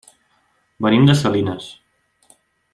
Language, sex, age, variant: Catalan, male, 19-29, Central